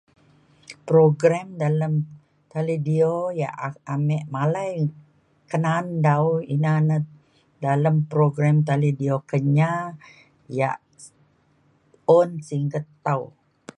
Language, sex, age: Mainstream Kenyah, female, 60-69